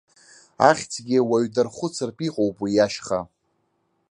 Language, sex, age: Abkhazian, male, 19-29